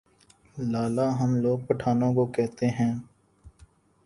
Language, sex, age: Urdu, male, 19-29